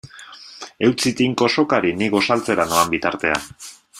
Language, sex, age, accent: Basque, male, 30-39, Mendebalekoa (Araba, Bizkaia, Gipuzkoako mendebaleko herri batzuk)